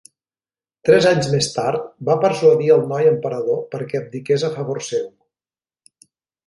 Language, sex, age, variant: Catalan, male, 40-49, Central